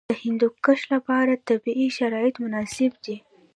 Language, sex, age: Pashto, female, 19-29